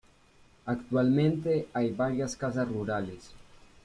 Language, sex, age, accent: Spanish, male, 19-29, Andino-Pacífico: Colombia, Perú, Ecuador, oeste de Bolivia y Venezuela andina